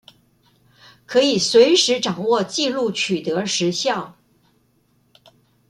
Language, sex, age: Chinese, female, 60-69